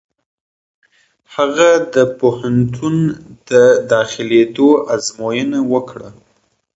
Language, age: Pashto, 19-29